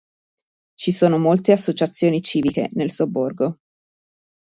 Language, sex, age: Italian, female, 30-39